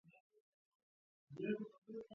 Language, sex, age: Georgian, male, under 19